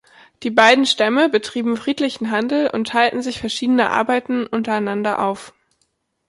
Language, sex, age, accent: German, female, 19-29, Deutschland Deutsch